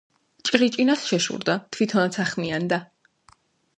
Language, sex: Georgian, female